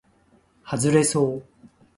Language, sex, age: Japanese, male, 50-59